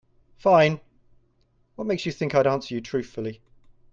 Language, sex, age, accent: English, male, 50-59, England English